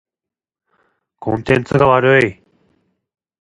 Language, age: Japanese, 19-29